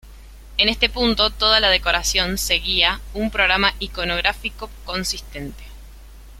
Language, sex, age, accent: Spanish, female, 19-29, Rioplatense: Argentina, Uruguay, este de Bolivia, Paraguay